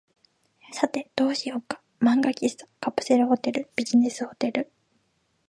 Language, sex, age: Japanese, female, 19-29